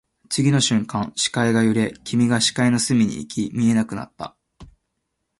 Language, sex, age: Japanese, male, 19-29